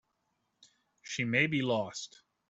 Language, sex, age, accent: English, male, 30-39, Canadian English